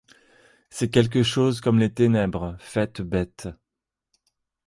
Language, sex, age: French, male, 30-39